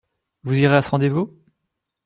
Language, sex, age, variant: French, male, 19-29, Français de métropole